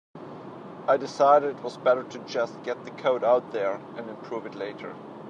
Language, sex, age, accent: English, male, 40-49, England English